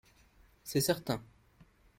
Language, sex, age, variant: French, male, 19-29, Français de métropole